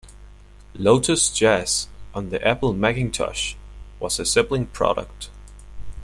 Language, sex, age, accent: English, male, under 19, United States English